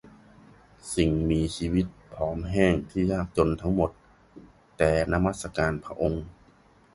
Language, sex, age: Thai, male, 30-39